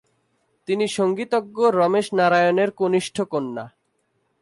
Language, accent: Bengali, fluent